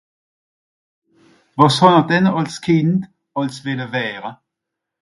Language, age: Swiss German, 40-49